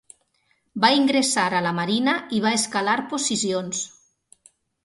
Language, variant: Catalan, Nord-Occidental